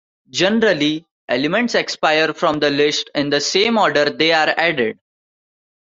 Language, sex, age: English, male, 19-29